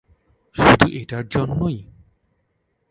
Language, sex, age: Bengali, male, 19-29